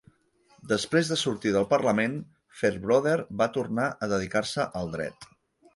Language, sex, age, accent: Catalan, male, 40-49, Català central